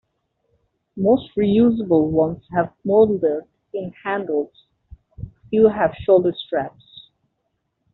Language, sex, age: English, male, 19-29